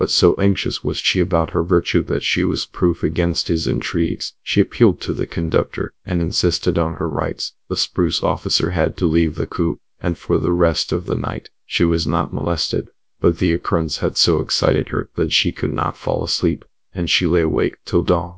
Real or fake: fake